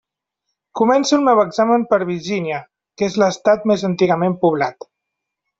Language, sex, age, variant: Catalan, male, 30-39, Central